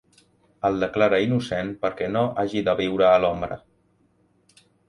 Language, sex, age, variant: Catalan, male, under 19, Central